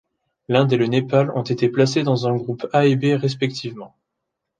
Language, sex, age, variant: French, male, 19-29, Français de métropole